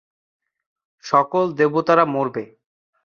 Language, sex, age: Bengali, male, 30-39